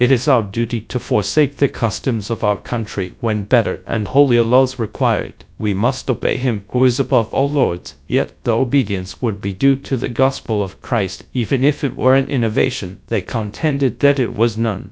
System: TTS, GradTTS